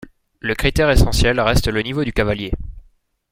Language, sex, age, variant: French, male, 19-29, Français de métropole